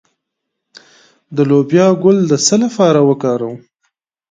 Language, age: Pashto, 30-39